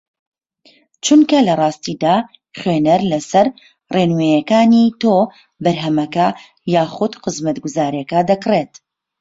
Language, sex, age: Central Kurdish, female, 30-39